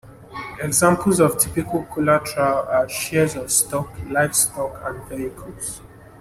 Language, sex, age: English, male, 19-29